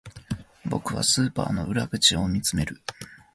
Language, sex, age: Japanese, male, 19-29